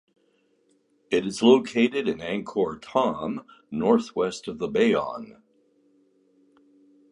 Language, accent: English, Canadian English